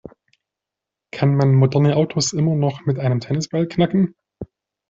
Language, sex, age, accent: German, male, 30-39, Deutschland Deutsch